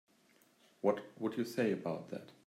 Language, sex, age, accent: English, male, 30-39, England English